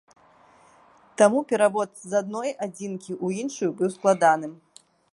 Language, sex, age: Belarusian, female, 30-39